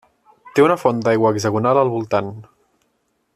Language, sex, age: Catalan, male, 19-29